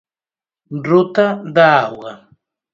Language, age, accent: Galician, 19-29, Oriental (común en zona oriental)